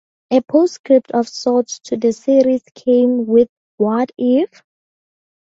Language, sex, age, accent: English, female, 19-29, Southern African (South Africa, Zimbabwe, Namibia)